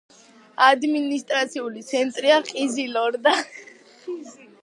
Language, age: Georgian, under 19